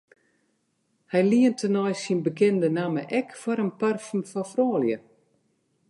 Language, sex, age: Western Frisian, female, 60-69